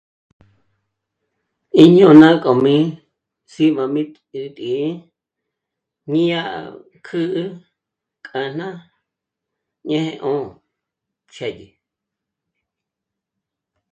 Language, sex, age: Michoacán Mazahua, female, 60-69